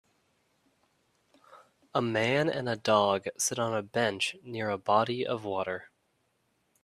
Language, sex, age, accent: English, male, 19-29, United States English